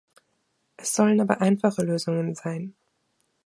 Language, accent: German, Österreichisches Deutsch